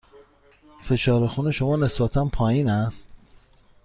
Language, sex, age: Persian, male, 30-39